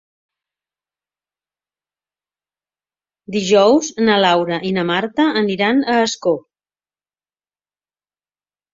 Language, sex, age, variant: Catalan, female, 50-59, Central